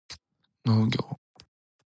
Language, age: Japanese, 19-29